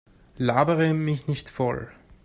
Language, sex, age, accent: German, male, 19-29, Österreichisches Deutsch